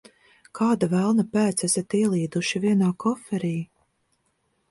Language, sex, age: Latvian, female, 40-49